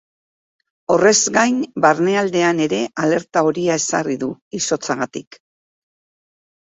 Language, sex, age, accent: Basque, female, 60-69, Mendebalekoa (Araba, Bizkaia, Gipuzkoako mendebaleko herri batzuk)